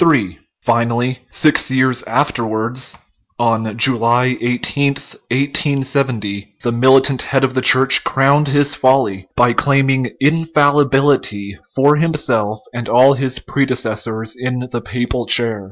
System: none